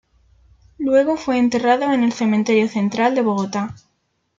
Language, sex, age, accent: Spanish, female, 19-29, España: Centro-Sur peninsular (Madrid, Toledo, Castilla-La Mancha)